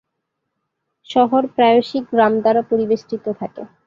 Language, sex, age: Bengali, female, 19-29